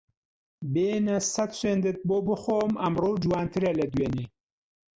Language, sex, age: Central Kurdish, male, 40-49